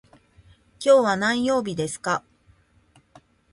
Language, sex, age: Japanese, female, 50-59